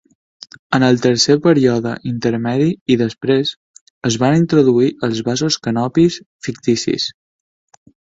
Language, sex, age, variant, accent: Catalan, male, 19-29, Balear, mallorquí; Palma